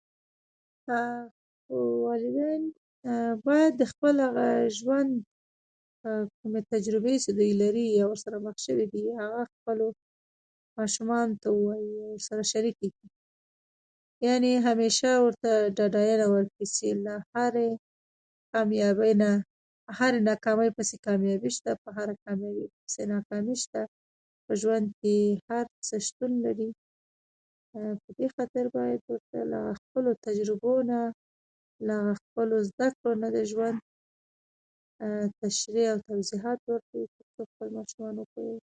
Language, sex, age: Pashto, female, 19-29